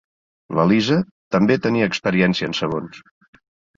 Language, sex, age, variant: Catalan, male, 50-59, Central